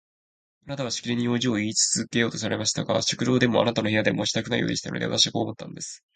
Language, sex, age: Japanese, male, 19-29